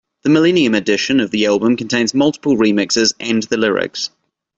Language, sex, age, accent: English, male, 30-39, New Zealand English